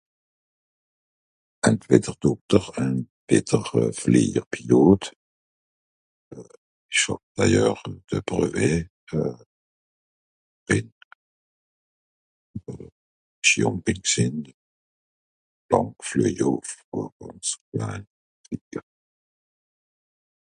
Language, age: Swiss German, 70-79